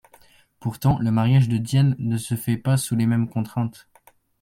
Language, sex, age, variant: French, male, under 19, Français de métropole